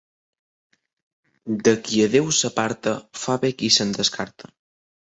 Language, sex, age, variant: Catalan, male, under 19, Septentrional